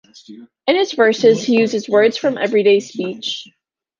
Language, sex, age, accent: English, female, 19-29, United States English